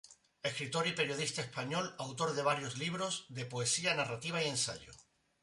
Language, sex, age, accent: Spanish, male, 60-69, España: Sur peninsular (Andalucia, Extremadura, Murcia)